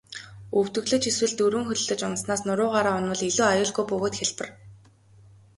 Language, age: Mongolian, 19-29